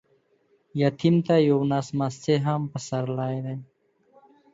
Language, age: Pashto, 30-39